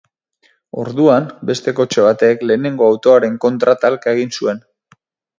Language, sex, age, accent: Basque, male, 30-39, Erdialdekoa edo Nafarra (Gipuzkoa, Nafarroa)